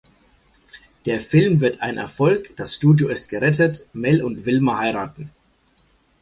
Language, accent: German, Deutschland Deutsch